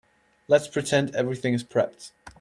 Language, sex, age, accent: English, male, 19-29, England English